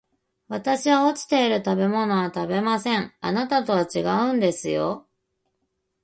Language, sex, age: Japanese, female, 30-39